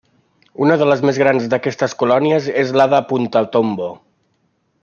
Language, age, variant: Catalan, 40-49, Central